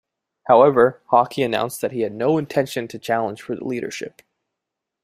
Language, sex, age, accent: English, male, 19-29, United States English